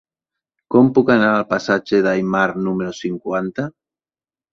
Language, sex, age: Catalan, male, under 19